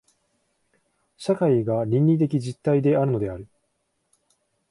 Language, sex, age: Japanese, male, 19-29